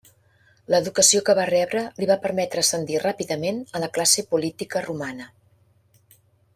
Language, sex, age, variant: Catalan, female, 50-59, Central